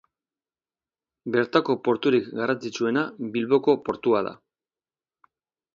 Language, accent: Basque, Erdialdekoa edo Nafarra (Gipuzkoa, Nafarroa)